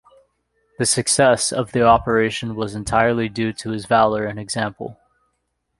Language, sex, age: English, male, 19-29